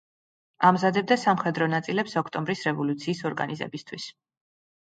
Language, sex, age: Georgian, female, 40-49